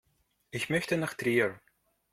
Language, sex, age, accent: German, male, 40-49, Russisch Deutsch